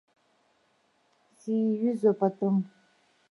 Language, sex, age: Abkhazian, female, 50-59